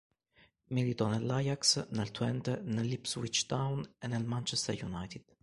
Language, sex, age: Italian, male, 19-29